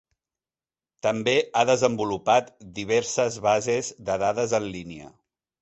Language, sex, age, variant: Catalan, male, 40-49, Central